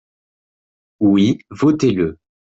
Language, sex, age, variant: French, male, 19-29, Français de métropole